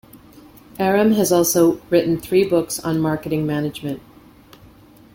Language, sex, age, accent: English, female, 50-59, Canadian English